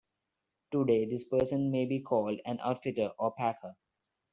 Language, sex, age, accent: English, male, 19-29, India and South Asia (India, Pakistan, Sri Lanka)